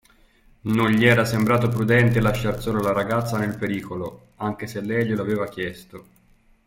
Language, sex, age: Italian, male, 30-39